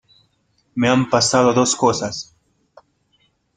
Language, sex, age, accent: Spanish, male, 19-29, Andino-Pacífico: Colombia, Perú, Ecuador, oeste de Bolivia y Venezuela andina